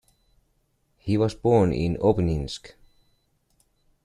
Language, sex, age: English, male, 30-39